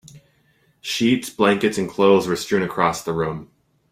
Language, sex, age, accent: English, male, 19-29, United States English